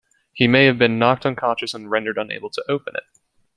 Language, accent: English, United States English